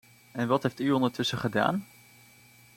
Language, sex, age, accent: Dutch, male, 19-29, Nederlands Nederlands